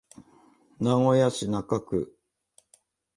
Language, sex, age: Japanese, male, 40-49